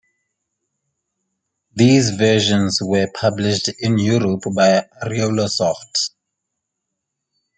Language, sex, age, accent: English, male, 19-29, Southern African (South Africa, Zimbabwe, Namibia)